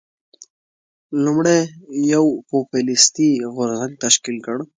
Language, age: Pashto, under 19